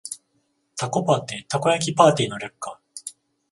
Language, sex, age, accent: Japanese, male, 40-49, 関西